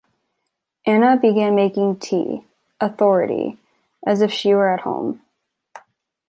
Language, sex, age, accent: English, female, 19-29, United States English